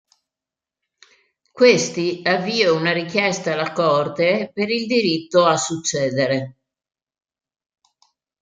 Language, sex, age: Italian, female, 60-69